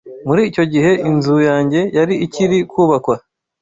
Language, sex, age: Kinyarwanda, male, 19-29